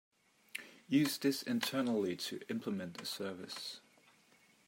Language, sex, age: English, male, 30-39